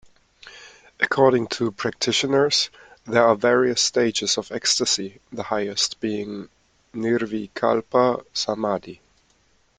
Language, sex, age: English, male, 30-39